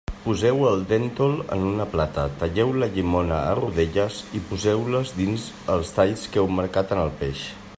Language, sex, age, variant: Catalan, male, 40-49, Central